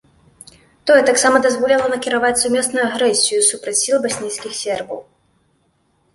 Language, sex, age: Belarusian, female, 30-39